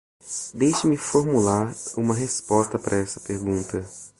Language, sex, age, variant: Portuguese, male, 19-29, Portuguese (Brasil)